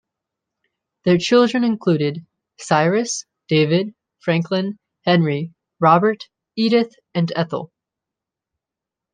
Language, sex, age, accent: English, male, 19-29, United States English